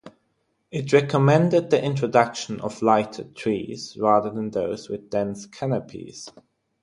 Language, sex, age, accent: English, male, 19-29, England English